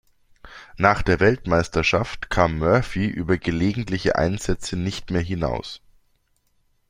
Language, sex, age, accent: German, male, 40-49, Deutschland Deutsch